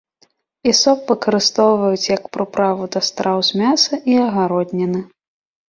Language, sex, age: Belarusian, female, 19-29